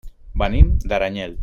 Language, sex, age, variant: Catalan, male, 40-49, Central